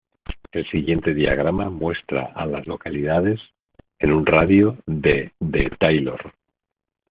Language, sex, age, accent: Spanish, male, 50-59, España: Centro-Sur peninsular (Madrid, Toledo, Castilla-La Mancha)